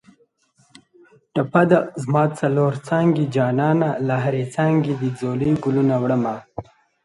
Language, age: Pashto, 19-29